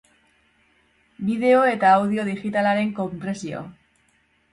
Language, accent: Basque, Erdialdekoa edo Nafarra (Gipuzkoa, Nafarroa)